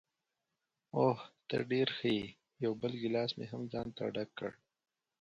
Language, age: Pashto, 19-29